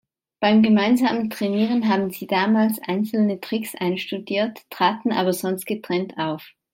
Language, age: German, 19-29